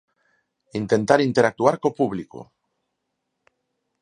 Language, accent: Galician, Normativo (estándar)